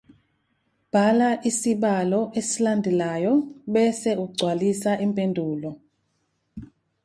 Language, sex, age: Zulu, female, 19-29